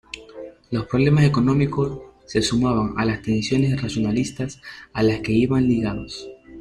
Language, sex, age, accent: Spanish, male, 19-29, Andino-Pacífico: Colombia, Perú, Ecuador, oeste de Bolivia y Venezuela andina